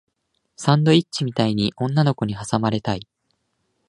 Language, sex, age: Japanese, male, 19-29